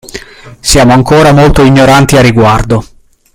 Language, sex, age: Italian, male, 30-39